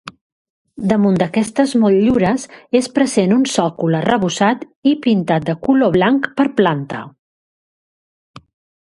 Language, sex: Catalan, female